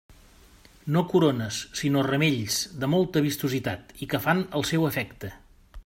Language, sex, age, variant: Catalan, male, 50-59, Central